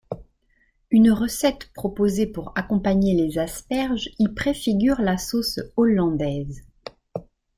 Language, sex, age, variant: French, female, 50-59, Français de métropole